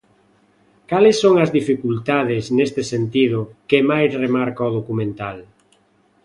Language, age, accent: Galician, 40-49, Normativo (estándar)